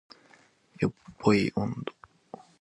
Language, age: Japanese, under 19